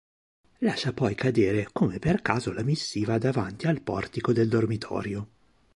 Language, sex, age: Italian, male, 30-39